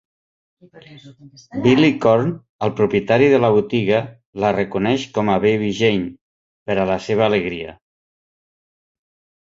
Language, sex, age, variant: Catalan, male, 50-59, Central